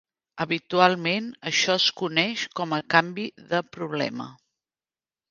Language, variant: Catalan, Central